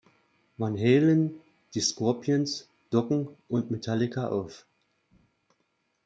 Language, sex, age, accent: German, male, 40-49, Deutschland Deutsch